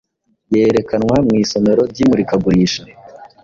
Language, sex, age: Kinyarwanda, male, 19-29